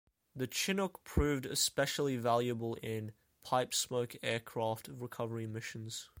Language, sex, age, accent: English, male, 19-29, Australian English